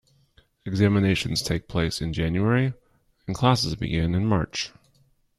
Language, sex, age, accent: English, male, 40-49, United States English